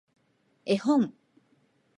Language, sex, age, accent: Japanese, female, 40-49, 標準語